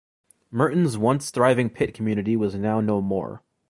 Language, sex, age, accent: English, male, 19-29, United States English